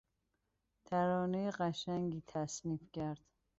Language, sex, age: Persian, female, 40-49